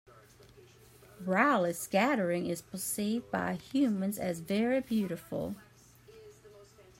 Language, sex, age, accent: English, female, 30-39, United States English